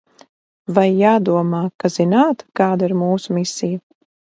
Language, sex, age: Latvian, female, 40-49